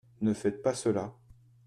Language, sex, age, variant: French, male, 40-49, Français de métropole